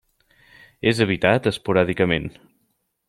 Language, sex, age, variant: Catalan, male, 30-39, Central